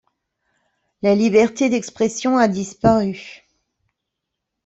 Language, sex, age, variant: French, female, 50-59, Français de métropole